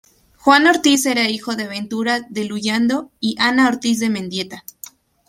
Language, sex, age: Spanish, female, 19-29